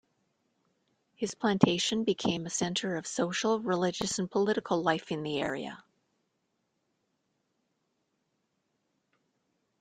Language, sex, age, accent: English, female, 50-59, Canadian English